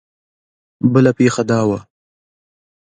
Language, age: Pashto, 19-29